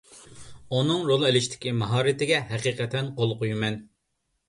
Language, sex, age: Uyghur, male, 30-39